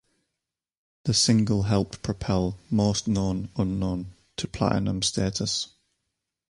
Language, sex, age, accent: English, male, 30-39, England English